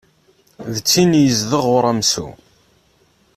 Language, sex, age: Kabyle, male, 19-29